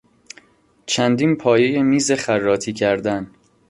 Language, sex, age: Persian, male, 19-29